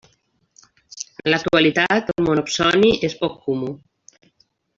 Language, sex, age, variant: Catalan, female, 50-59, Central